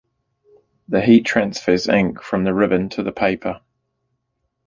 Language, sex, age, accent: English, male, 30-39, New Zealand English